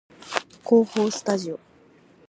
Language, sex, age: Japanese, female, under 19